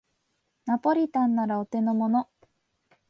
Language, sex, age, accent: Japanese, female, 19-29, 関東